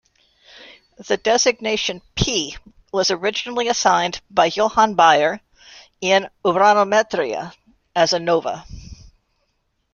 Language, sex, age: English, female, 70-79